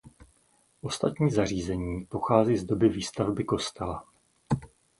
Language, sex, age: Czech, male, 50-59